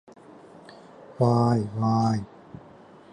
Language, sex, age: Japanese, male, 19-29